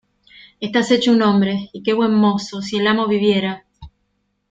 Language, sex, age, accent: Spanish, female, 40-49, Rioplatense: Argentina, Uruguay, este de Bolivia, Paraguay